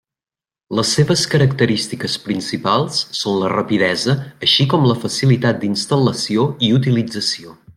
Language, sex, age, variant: Catalan, male, 40-49, Central